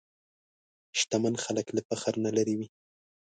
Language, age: Pashto, 19-29